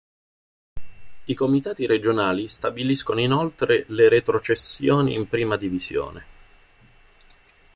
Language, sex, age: Italian, male, 50-59